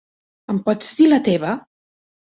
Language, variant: Catalan, Central